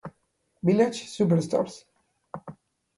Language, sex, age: English, male, 19-29